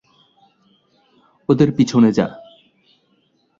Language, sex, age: Bengali, male, 19-29